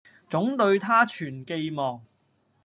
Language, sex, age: Cantonese, male, 40-49